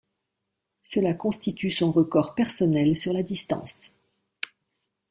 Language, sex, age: French, female, 60-69